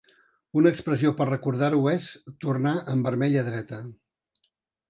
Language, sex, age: Catalan, male, 70-79